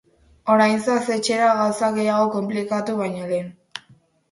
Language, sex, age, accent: Basque, female, under 19, Mendebalekoa (Araba, Bizkaia, Gipuzkoako mendebaleko herri batzuk)